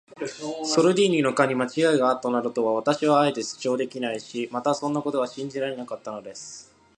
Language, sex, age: Japanese, male, 19-29